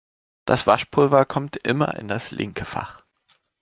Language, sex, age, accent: German, male, 30-39, Deutschland Deutsch